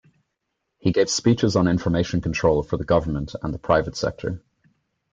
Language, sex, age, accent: English, male, 19-29, Irish English